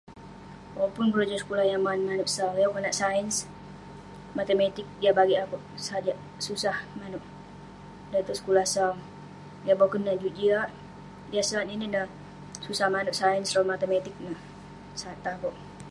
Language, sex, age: Western Penan, female, under 19